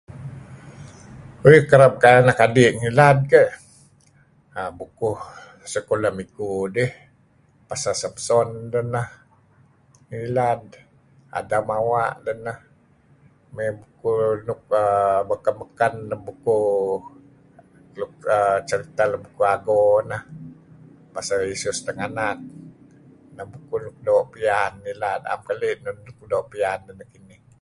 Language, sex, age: Kelabit, male, 60-69